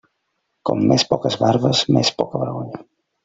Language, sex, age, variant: Catalan, male, 30-39, Central